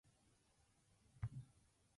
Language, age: Japanese, 19-29